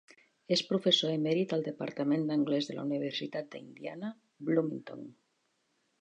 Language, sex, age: Catalan, female, 60-69